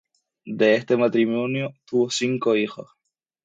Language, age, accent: Spanish, 19-29, España: Islas Canarias